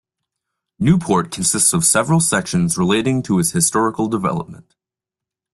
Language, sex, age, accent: English, male, 19-29, United States English